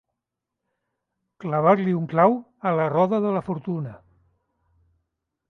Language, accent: Catalan, Barceloní